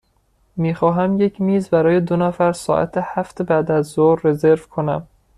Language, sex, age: Persian, male, 19-29